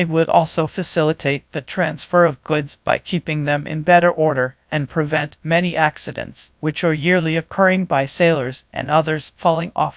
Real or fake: fake